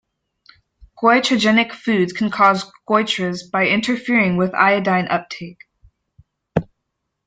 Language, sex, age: English, female, 19-29